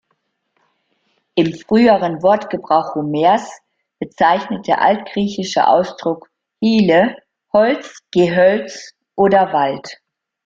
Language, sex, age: German, female, 60-69